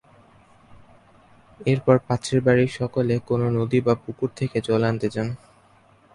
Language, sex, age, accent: Bengali, male, under 19, Native